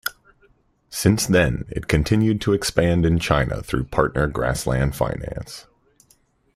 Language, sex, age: English, male, 30-39